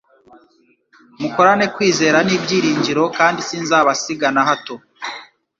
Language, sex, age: Kinyarwanda, male, 19-29